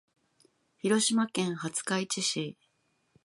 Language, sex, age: Japanese, female, 50-59